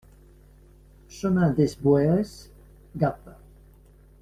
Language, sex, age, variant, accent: French, male, 60-69, Français d'Europe, Français de Belgique